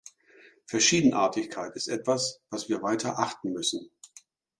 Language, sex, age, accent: German, male, 50-59, Deutschland Deutsch